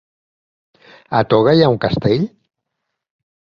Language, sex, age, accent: Catalan, male, 40-49, Català central